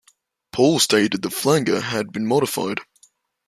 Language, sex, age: English, male, under 19